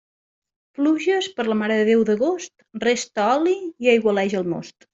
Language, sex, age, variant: Catalan, female, 40-49, Central